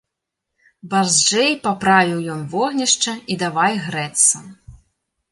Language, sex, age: Belarusian, female, 30-39